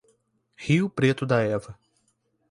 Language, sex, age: Portuguese, male, 19-29